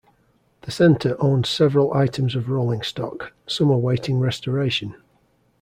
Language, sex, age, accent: English, male, 40-49, England English